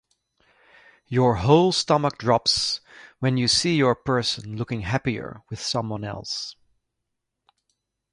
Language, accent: English, England English